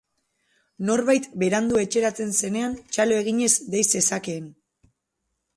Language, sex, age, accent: Basque, female, 19-29, Mendebalekoa (Araba, Bizkaia, Gipuzkoako mendebaleko herri batzuk)